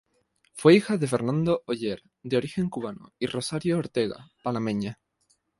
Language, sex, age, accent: Spanish, male, 19-29, España: Islas Canarias